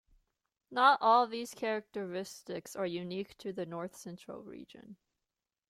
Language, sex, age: English, female, 19-29